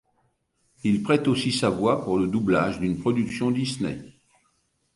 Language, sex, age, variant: French, male, 70-79, Français de métropole